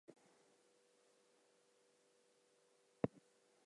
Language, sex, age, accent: English, female, 19-29, Southern African (South Africa, Zimbabwe, Namibia)